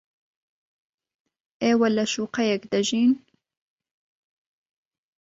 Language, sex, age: Central Kurdish, female, 19-29